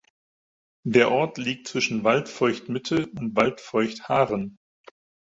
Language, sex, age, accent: German, male, 50-59, Deutschland Deutsch